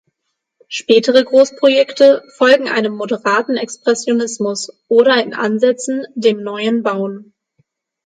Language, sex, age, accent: German, female, 19-29, Deutschland Deutsch; Hochdeutsch